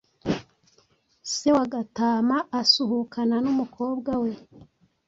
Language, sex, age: Kinyarwanda, female, 30-39